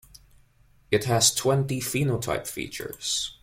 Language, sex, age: English, male, 19-29